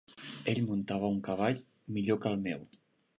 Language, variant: Catalan, Central